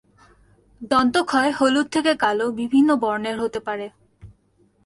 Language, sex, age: Bengali, female, 19-29